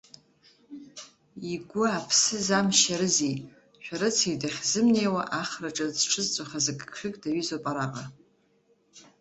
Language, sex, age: Abkhazian, female, 50-59